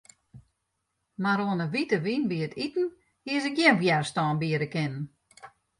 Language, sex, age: Western Frisian, female, 60-69